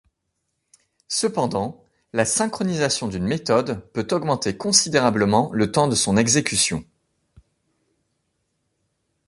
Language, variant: French, Français de métropole